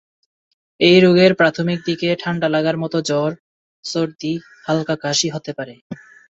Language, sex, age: Bengali, male, 19-29